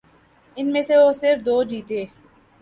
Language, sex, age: Urdu, female, 19-29